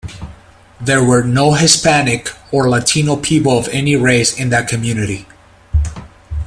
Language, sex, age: English, male, 40-49